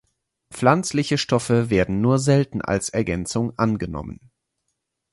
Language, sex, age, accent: German, male, 30-39, Deutschland Deutsch